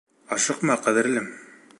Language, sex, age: Bashkir, male, 19-29